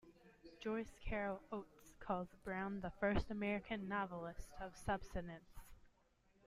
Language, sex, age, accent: English, female, 19-29, United States English